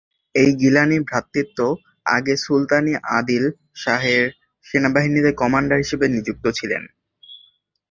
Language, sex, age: Bengali, male, under 19